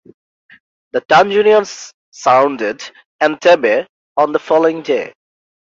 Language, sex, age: English, male, 19-29